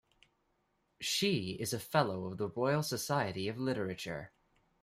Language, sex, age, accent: English, male, 19-29, Canadian English